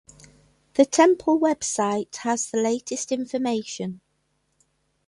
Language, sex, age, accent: English, female, 50-59, England English